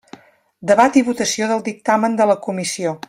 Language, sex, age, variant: Catalan, female, 50-59, Central